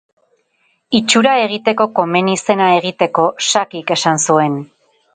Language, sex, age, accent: Basque, female, 40-49, Erdialdekoa edo Nafarra (Gipuzkoa, Nafarroa)